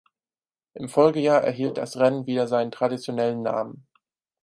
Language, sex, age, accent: German, male, 19-29, Deutschland Deutsch